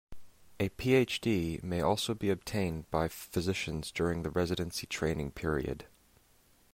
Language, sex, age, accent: English, male, 30-39, New Zealand English